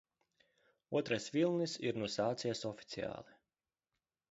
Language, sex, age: Latvian, male, 30-39